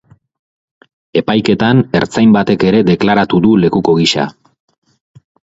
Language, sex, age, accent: Basque, male, 30-39, Erdialdekoa edo Nafarra (Gipuzkoa, Nafarroa)